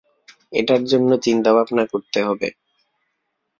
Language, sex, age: Bengali, male, 19-29